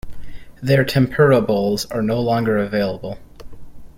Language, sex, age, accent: English, male, 19-29, United States English